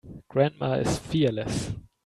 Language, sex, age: English, male, 19-29